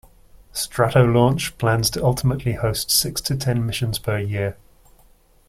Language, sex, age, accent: English, male, 40-49, England English